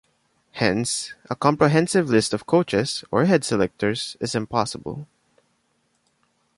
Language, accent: English, Filipino